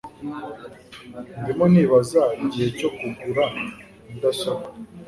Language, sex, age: Kinyarwanda, male, under 19